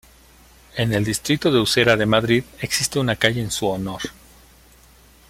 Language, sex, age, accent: Spanish, male, 40-49, México